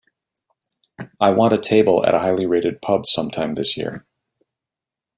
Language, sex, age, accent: English, male, 40-49, United States English